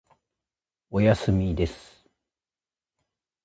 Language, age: Japanese, 30-39